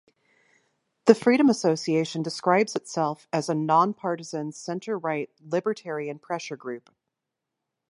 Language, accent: English, United States English